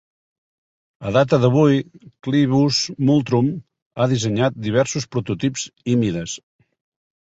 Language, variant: Catalan, Nord-Occidental